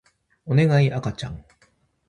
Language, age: Japanese, 40-49